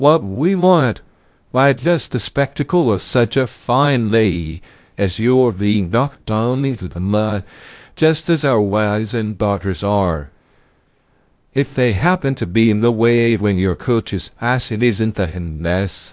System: TTS, VITS